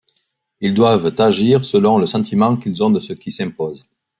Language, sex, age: French, male, 40-49